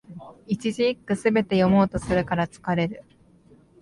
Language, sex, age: Japanese, female, 19-29